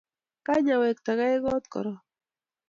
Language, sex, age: Kalenjin, female, 40-49